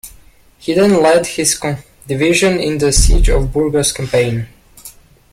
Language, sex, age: English, male, 19-29